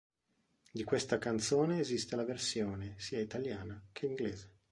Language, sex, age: Italian, male, 40-49